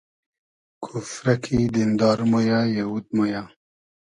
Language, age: Hazaragi, 19-29